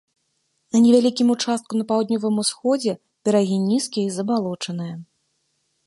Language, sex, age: Belarusian, female, 30-39